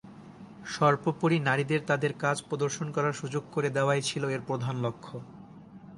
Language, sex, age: Bengali, male, 19-29